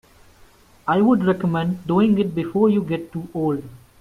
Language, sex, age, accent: English, male, 19-29, India and South Asia (India, Pakistan, Sri Lanka)